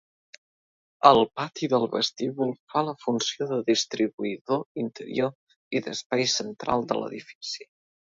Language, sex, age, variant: Catalan, male, under 19, Central